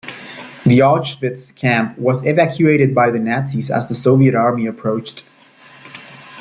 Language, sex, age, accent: English, male, 19-29, United States English